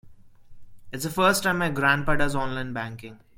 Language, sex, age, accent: English, male, 19-29, India and South Asia (India, Pakistan, Sri Lanka)